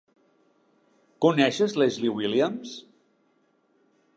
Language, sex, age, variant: Catalan, male, 60-69, Central